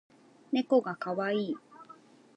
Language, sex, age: Japanese, female, 19-29